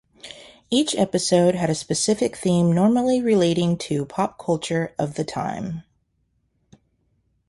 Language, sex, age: English, female, 40-49